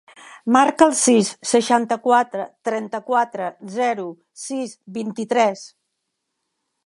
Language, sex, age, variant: Catalan, female, 70-79, Central